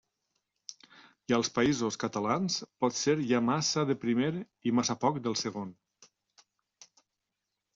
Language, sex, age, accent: Catalan, male, 50-59, valencià